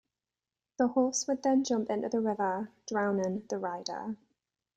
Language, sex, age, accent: English, female, 30-39, England English